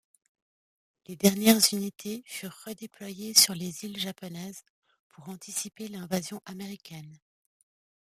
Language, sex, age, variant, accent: French, female, 30-39, Français d'Europe, Français de Suisse